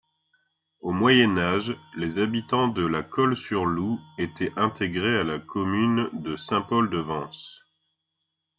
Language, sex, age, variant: French, male, 30-39, Français de métropole